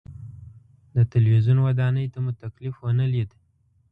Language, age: Pashto, 19-29